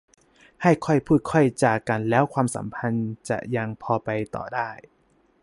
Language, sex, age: Thai, male, 19-29